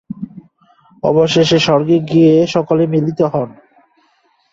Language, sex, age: Bengali, male, 19-29